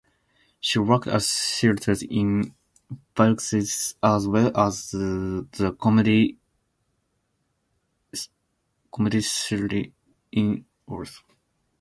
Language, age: English, 19-29